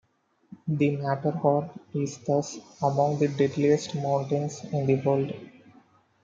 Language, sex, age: English, male, 19-29